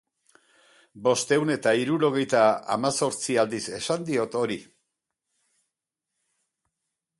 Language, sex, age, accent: Basque, male, 70-79, Erdialdekoa edo Nafarra (Gipuzkoa, Nafarroa)